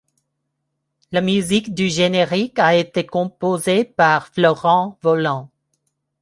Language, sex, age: French, female, 30-39